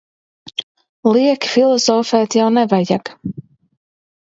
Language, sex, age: Latvian, female, 30-39